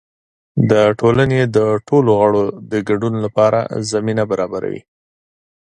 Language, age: Pashto, 30-39